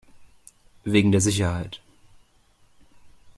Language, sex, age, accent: German, male, 30-39, Deutschland Deutsch